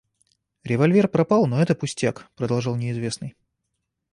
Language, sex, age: Russian, male, 30-39